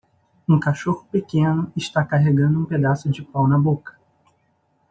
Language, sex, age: Portuguese, male, 30-39